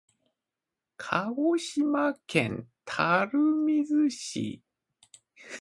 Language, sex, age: Japanese, male, 50-59